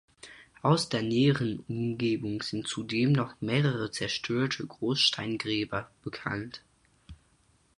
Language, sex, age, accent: German, male, under 19, Deutschland Deutsch